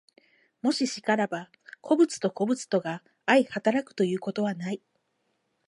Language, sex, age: Japanese, female, 30-39